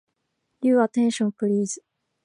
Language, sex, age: Japanese, female, 19-29